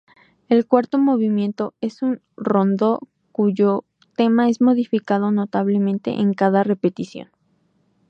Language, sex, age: Spanish, female, 19-29